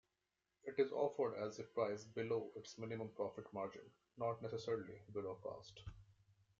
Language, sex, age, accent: English, male, 30-39, India and South Asia (India, Pakistan, Sri Lanka)